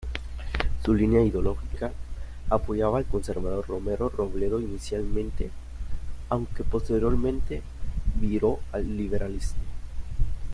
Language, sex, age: Spanish, male, 19-29